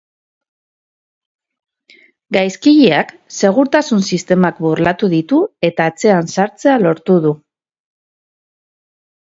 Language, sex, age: Basque, female, 30-39